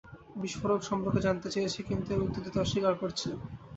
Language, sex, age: Bengali, male, 19-29